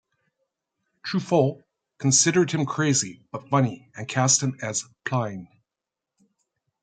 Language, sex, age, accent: English, male, 60-69, Canadian English